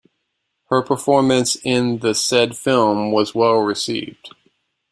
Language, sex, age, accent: English, male, 30-39, United States English